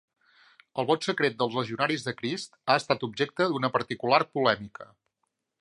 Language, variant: Catalan, Central